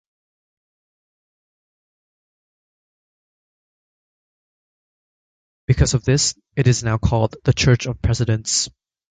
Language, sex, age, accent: English, male, 19-29, United States English